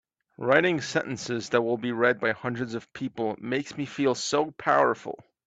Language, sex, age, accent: English, male, 30-39, United States English